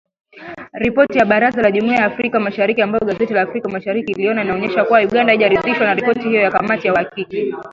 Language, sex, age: Swahili, female, 19-29